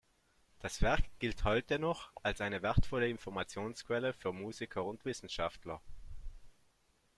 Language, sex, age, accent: German, male, 30-39, Österreichisches Deutsch